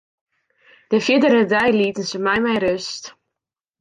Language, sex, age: Western Frisian, female, 19-29